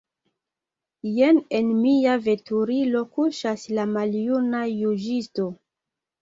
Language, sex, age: Esperanto, female, 19-29